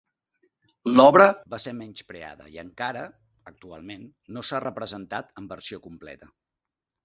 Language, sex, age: Catalan, male, 50-59